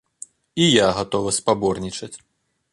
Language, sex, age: Belarusian, male, 30-39